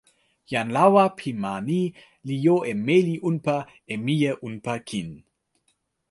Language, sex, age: Toki Pona, male, 30-39